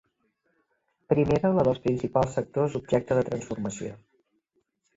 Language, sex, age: Catalan, female, 60-69